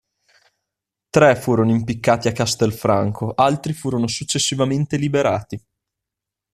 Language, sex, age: Italian, male, 19-29